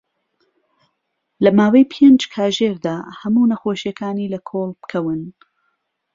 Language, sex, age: Central Kurdish, female, 30-39